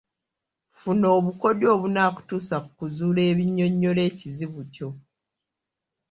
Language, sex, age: Ganda, female, 19-29